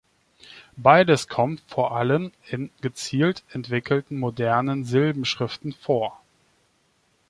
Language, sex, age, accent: German, male, 30-39, Deutschland Deutsch